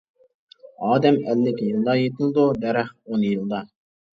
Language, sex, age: Uyghur, male, 19-29